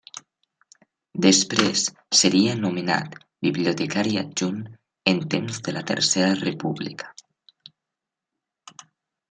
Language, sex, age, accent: Catalan, male, under 19, valencià